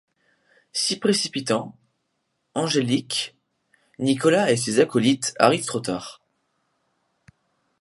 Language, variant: French, Français de métropole